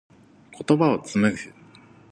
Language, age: Japanese, 19-29